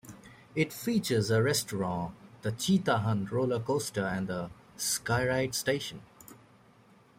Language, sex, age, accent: English, male, 19-29, United States English